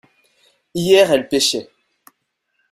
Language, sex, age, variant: French, male, 19-29, Français de métropole